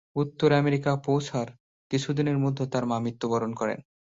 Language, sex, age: Bengali, male, 19-29